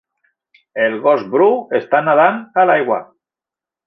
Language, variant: Catalan, Central